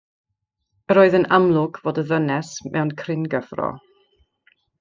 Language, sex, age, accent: Welsh, female, 30-39, Y Deyrnas Unedig Cymraeg